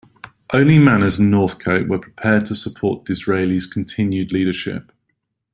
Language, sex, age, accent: English, male, 30-39, England English